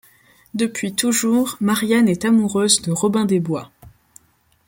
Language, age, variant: French, 19-29, Français de métropole